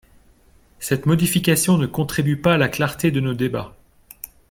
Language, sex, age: French, male, 40-49